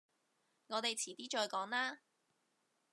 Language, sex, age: Cantonese, female, 30-39